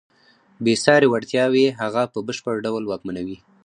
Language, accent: Pashto, معیاري پښتو